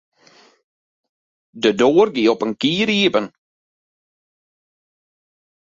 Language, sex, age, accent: Western Frisian, male, 19-29, Wâldfrysk